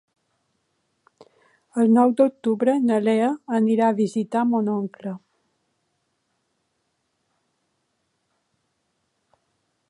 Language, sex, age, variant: Catalan, female, 50-59, Balear